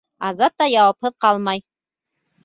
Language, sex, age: Bashkir, female, 30-39